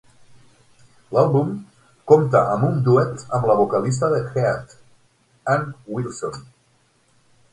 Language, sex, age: Catalan, male, 50-59